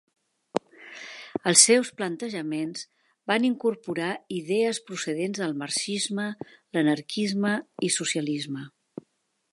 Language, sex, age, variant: Catalan, female, 60-69, Central